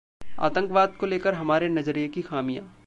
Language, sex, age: Hindi, male, 19-29